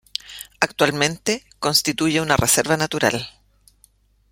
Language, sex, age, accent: Spanish, female, 50-59, Chileno: Chile, Cuyo